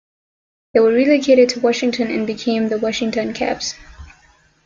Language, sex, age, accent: English, female, 19-29, United States English